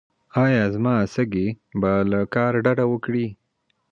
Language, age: Pashto, 19-29